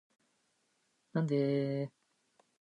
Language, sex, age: Japanese, male, 19-29